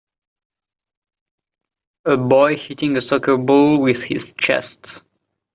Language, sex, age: English, male, 19-29